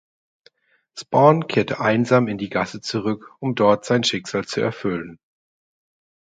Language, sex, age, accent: German, male, 40-49, Deutschland Deutsch